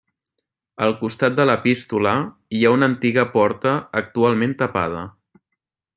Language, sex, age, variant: Catalan, male, 19-29, Central